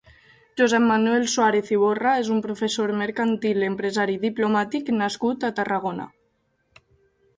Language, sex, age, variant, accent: Catalan, female, 19-29, Valencià meridional, valencià